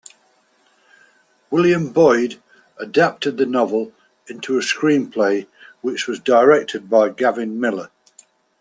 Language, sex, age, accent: English, male, 60-69, England English